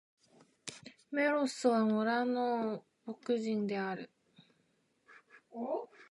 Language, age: Japanese, 19-29